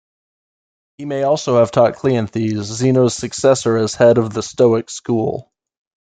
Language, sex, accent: English, male, United States English